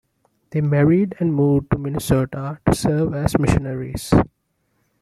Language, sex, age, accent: English, male, 19-29, India and South Asia (India, Pakistan, Sri Lanka)